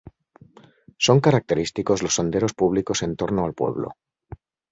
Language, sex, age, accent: Spanish, male, 40-49, España: Norte peninsular (Asturias, Castilla y León, Cantabria, País Vasco, Navarra, Aragón, La Rioja, Guadalajara, Cuenca)